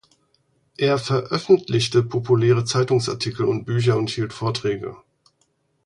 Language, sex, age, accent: German, male, 40-49, Deutschland Deutsch